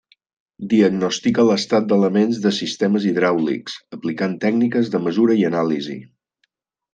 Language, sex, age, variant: Catalan, male, 40-49, Balear